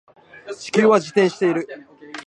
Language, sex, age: Japanese, male, 19-29